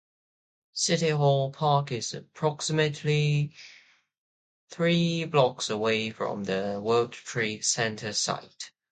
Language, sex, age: English, male, under 19